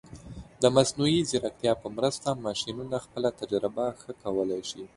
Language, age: Pashto, under 19